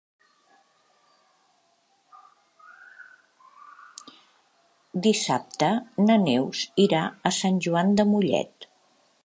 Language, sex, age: Catalan, female, 70-79